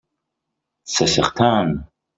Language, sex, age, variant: French, male, 30-39, Français de métropole